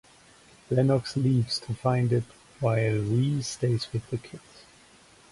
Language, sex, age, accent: English, male, 40-49, German English